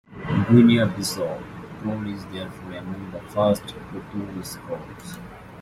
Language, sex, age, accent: English, male, 19-29, United States English